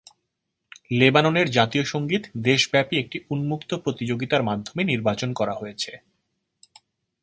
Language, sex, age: Bengali, male, 30-39